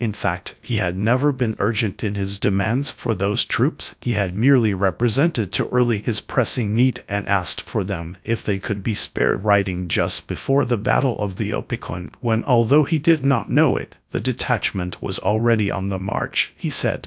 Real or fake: fake